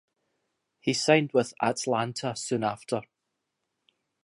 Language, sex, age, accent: English, male, 30-39, Scottish English